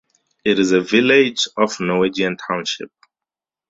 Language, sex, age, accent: English, male, 30-39, Southern African (South Africa, Zimbabwe, Namibia)